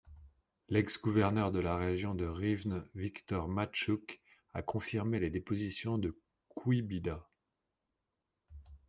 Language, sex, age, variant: French, male, 40-49, Français de métropole